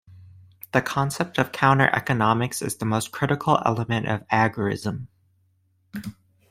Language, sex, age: English, male, under 19